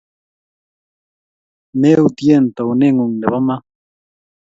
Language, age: Kalenjin, 19-29